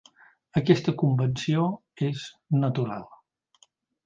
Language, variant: Catalan, Central